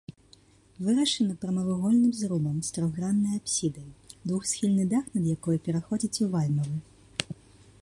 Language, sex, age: Belarusian, female, 19-29